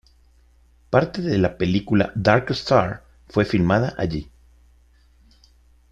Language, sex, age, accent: Spanish, male, 50-59, México